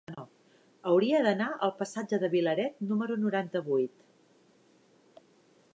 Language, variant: Catalan, Central